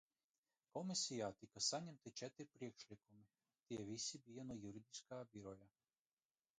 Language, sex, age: Latvian, male, 40-49